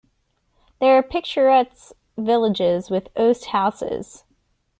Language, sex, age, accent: English, female, 19-29, United States English